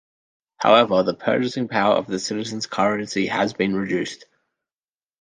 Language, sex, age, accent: English, male, 19-29, Australian English